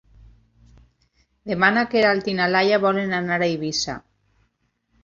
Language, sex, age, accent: Catalan, female, 40-49, valencià